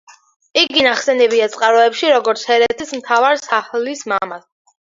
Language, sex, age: Georgian, female, under 19